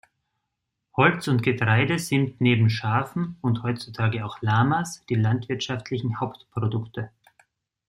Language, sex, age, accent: German, male, 30-39, Österreichisches Deutsch